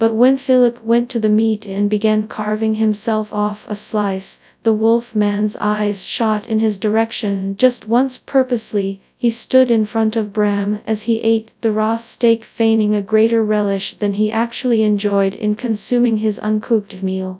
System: TTS, FastPitch